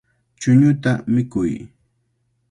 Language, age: Cajatambo North Lima Quechua, 19-29